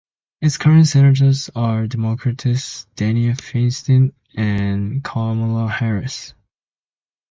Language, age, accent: English, under 19, United States English